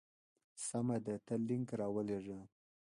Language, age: Pashto, 19-29